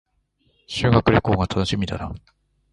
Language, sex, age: Japanese, male, 50-59